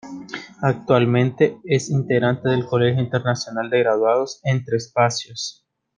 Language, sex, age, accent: Spanish, male, 19-29, América central